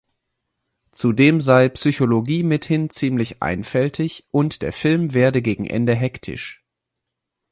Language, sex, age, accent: German, male, 30-39, Deutschland Deutsch